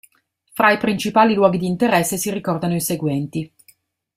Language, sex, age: Italian, female, 40-49